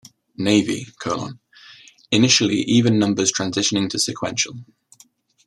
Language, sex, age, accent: English, male, 19-29, England English